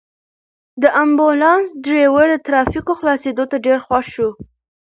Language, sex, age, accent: Pashto, female, under 19, کندهاری لهجه